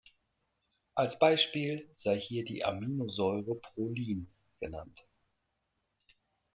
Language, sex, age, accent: German, male, 40-49, Deutschland Deutsch